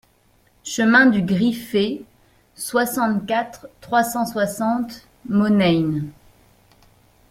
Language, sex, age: French, female, 40-49